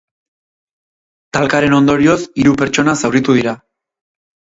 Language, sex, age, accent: Basque, male, 30-39, Erdialdekoa edo Nafarra (Gipuzkoa, Nafarroa)